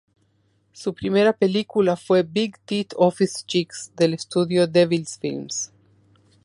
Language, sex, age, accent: Spanish, female, 50-59, Rioplatense: Argentina, Uruguay, este de Bolivia, Paraguay